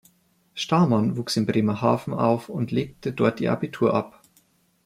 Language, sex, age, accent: German, male, 19-29, Deutschland Deutsch